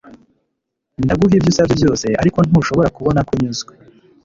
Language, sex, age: Kinyarwanda, male, 19-29